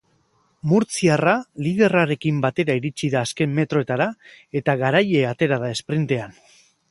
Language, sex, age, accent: Basque, male, 30-39, Mendebalekoa (Araba, Bizkaia, Gipuzkoako mendebaleko herri batzuk)